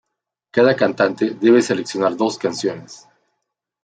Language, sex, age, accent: Spanish, male, 50-59, México